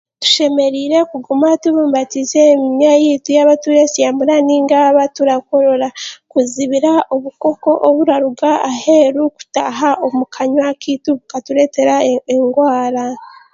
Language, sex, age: Chiga, female, 19-29